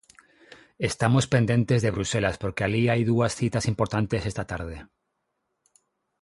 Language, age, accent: Galician, 40-49, Normativo (estándar); Neofalante